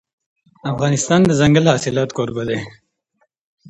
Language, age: Pashto, 19-29